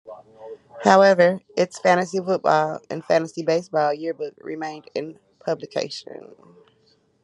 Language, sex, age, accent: English, female, 30-39, United States English